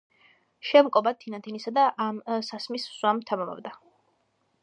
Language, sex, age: Georgian, female, under 19